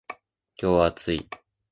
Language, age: Japanese, 19-29